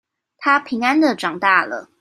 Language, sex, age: Chinese, female, 19-29